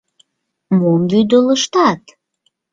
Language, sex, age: Mari, female, 19-29